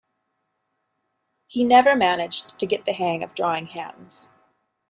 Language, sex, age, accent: English, female, 30-39, United States English